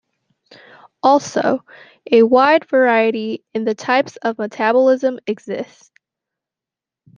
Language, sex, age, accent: English, female, under 19, United States English